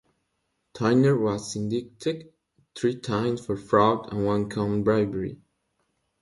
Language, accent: English, United States English